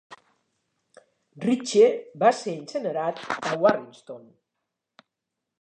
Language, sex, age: Catalan, female, 60-69